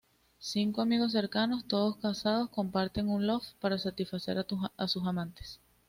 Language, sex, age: Spanish, female, 19-29